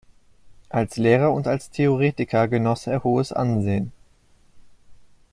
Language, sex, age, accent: German, male, 19-29, Deutschland Deutsch